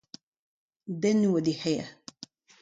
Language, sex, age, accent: Breton, female, 50-59, Kerneveg